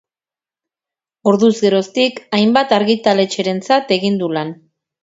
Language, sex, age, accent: Basque, female, 40-49, Erdialdekoa edo Nafarra (Gipuzkoa, Nafarroa)